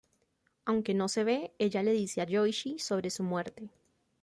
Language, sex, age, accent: Spanish, female, 19-29, Caribe: Cuba, Venezuela, Puerto Rico, República Dominicana, Panamá, Colombia caribeña, México caribeño, Costa del golfo de México